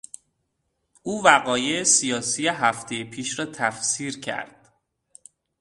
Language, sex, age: Persian, male, 19-29